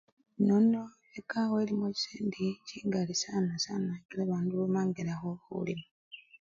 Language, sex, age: Luyia, male, 30-39